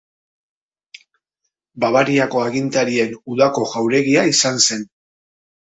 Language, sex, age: Basque, male, 40-49